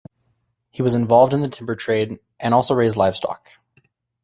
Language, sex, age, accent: English, male, 19-29, United States English